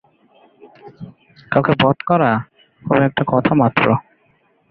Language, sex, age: Bengali, male, 19-29